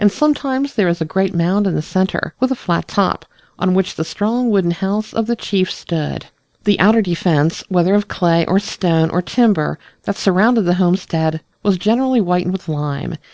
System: none